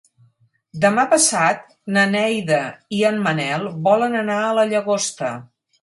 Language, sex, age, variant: Catalan, female, 50-59, Central